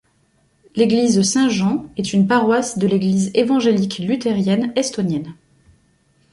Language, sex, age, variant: French, female, 19-29, Français de métropole